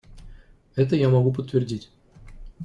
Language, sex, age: Russian, male, 30-39